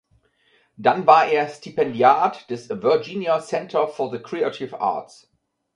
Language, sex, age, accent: German, male, 50-59, Deutschland Deutsch